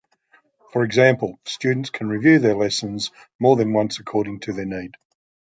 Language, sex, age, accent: English, male, 60-69, Australian English